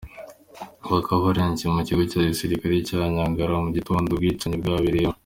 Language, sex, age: Kinyarwanda, male, under 19